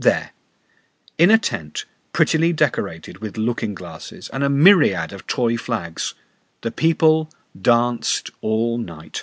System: none